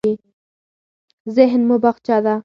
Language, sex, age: Pashto, female, under 19